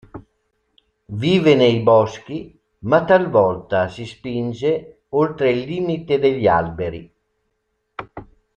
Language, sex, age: Italian, male, 60-69